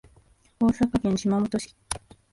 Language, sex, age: Japanese, female, 19-29